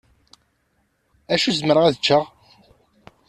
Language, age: Kabyle, 40-49